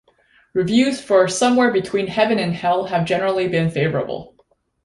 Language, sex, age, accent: English, female, 19-29, Canadian English